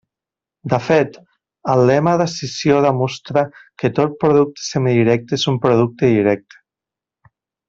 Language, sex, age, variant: Catalan, male, 40-49, Central